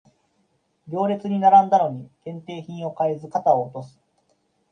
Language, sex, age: Japanese, male, 30-39